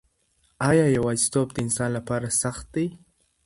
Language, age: Pashto, under 19